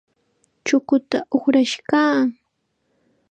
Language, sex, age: Chiquián Ancash Quechua, female, 19-29